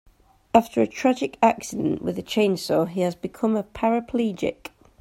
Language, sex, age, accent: English, female, 30-39, England English